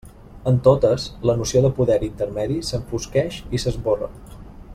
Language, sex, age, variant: Catalan, male, 30-39, Balear